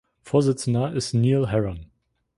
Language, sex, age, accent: German, male, 19-29, Deutschland Deutsch